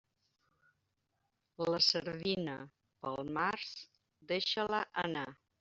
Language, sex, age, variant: Catalan, female, 60-69, Balear